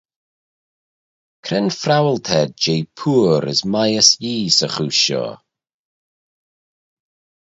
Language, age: Manx, 40-49